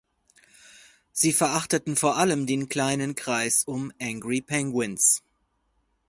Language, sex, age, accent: German, male, 40-49, Deutschland Deutsch